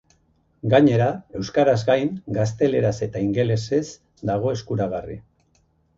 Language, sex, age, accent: Basque, male, 50-59, Erdialdekoa edo Nafarra (Gipuzkoa, Nafarroa)